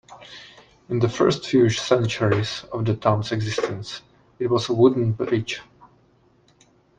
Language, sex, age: English, male, 30-39